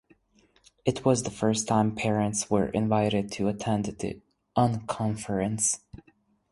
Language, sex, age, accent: English, male, 19-29, United States English